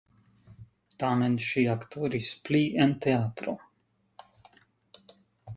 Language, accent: Esperanto, Internacia